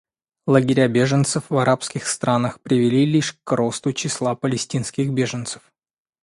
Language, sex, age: Russian, male, 30-39